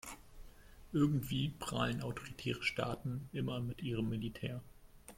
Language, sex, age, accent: German, male, 19-29, Deutschland Deutsch